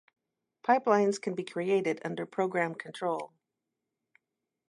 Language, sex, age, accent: English, female, 60-69, United States English